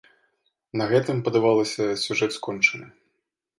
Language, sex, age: Belarusian, male, 19-29